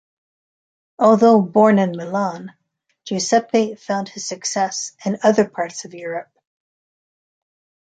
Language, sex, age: English, female, 60-69